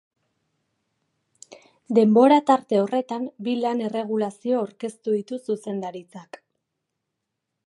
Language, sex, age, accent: Basque, female, 30-39, Erdialdekoa edo Nafarra (Gipuzkoa, Nafarroa)